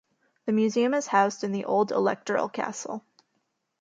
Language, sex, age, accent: English, female, 19-29, United States English